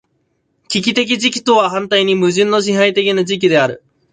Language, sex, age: Japanese, male, 19-29